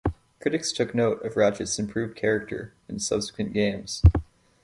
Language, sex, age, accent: English, male, 19-29, Canadian English